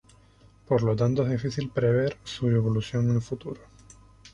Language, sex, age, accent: Spanish, male, 19-29, España: Islas Canarias